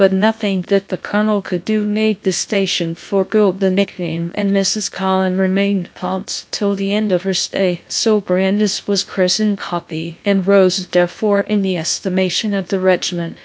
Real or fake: fake